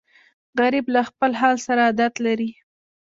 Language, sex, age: Pashto, female, 19-29